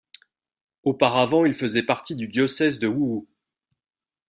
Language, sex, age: French, male, 40-49